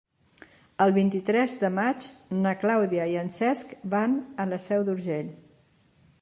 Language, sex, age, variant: Catalan, female, 60-69, Central